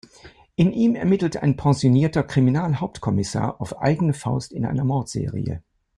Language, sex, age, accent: German, male, 70-79, Deutschland Deutsch